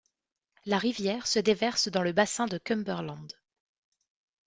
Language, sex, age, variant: French, female, 19-29, Français de métropole